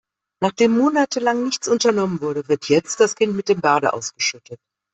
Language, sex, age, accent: German, female, 50-59, Deutschland Deutsch